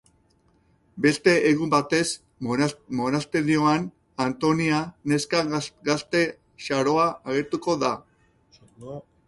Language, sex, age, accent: Basque, male, 40-49, Mendebalekoa (Araba, Bizkaia, Gipuzkoako mendebaleko herri batzuk)